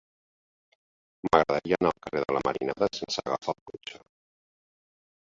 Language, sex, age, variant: Catalan, male, 50-59, Central